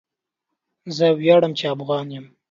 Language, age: Pashto, 19-29